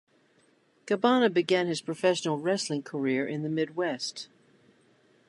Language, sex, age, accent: English, female, 50-59, United States English